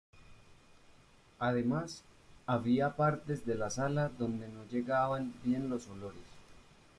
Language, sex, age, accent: Spanish, male, 19-29, Andino-Pacífico: Colombia, Perú, Ecuador, oeste de Bolivia y Venezuela andina